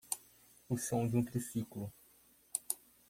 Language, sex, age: Portuguese, male, 19-29